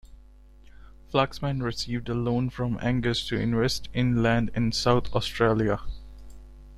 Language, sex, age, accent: English, male, 19-29, India and South Asia (India, Pakistan, Sri Lanka)